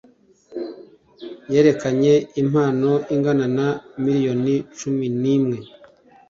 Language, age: Kinyarwanda, 30-39